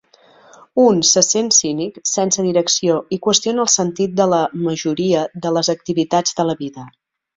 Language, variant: Catalan, Central